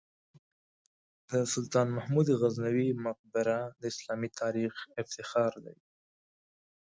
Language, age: Pashto, 19-29